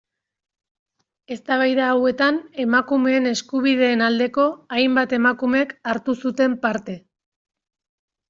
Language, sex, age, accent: Basque, female, 30-39, Erdialdekoa edo Nafarra (Gipuzkoa, Nafarroa)